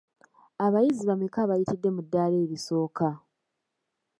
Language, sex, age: Ganda, female, 19-29